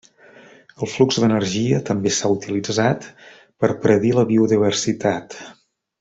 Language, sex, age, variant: Catalan, male, 30-39, Central